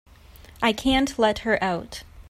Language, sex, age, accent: English, female, 19-29, Canadian English